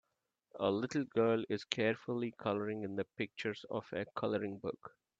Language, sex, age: English, male, 40-49